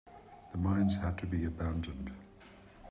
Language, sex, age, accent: English, male, 50-59, Southern African (South Africa, Zimbabwe, Namibia)